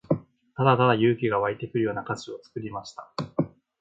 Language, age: Japanese, 19-29